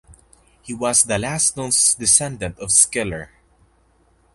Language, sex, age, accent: English, male, under 19, Filipino